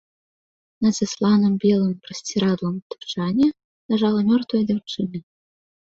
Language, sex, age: Belarusian, female, 19-29